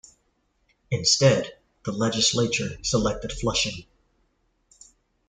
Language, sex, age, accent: English, male, 40-49, United States English